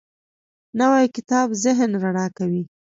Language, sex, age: Pashto, female, 19-29